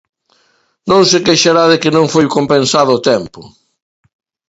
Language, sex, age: Galician, male, 50-59